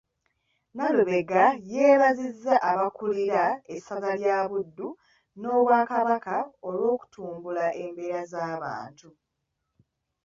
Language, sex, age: Ganda, female, 19-29